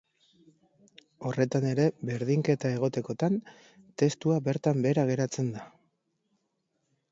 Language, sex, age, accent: Basque, male, 30-39, Mendebalekoa (Araba, Bizkaia, Gipuzkoako mendebaleko herri batzuk)